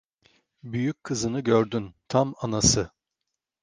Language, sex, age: Turkish, male, 50-59